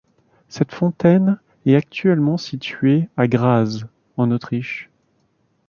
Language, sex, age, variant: French, male, 30-39, Français de métropole